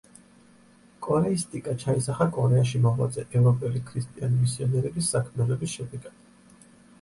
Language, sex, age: Georgian, male, 30-39